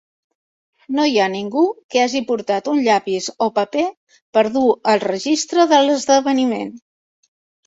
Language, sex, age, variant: Catalan, female, 50-59, Central